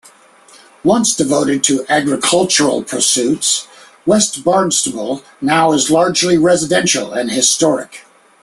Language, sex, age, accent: English, male, 50-59, United States English